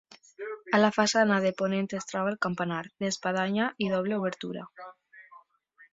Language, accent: Catalan, valencià